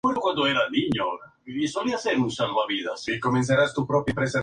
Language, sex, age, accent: Spanish, male, 19-29, México